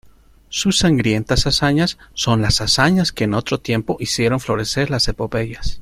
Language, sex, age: Spanish, male, 30-39